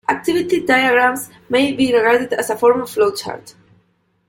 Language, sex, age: English, female, 19-29